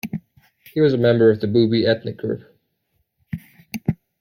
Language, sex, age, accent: English, male, 19-29, Canadian English